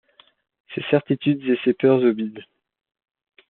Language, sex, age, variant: French, male, 19-29, Français de métropole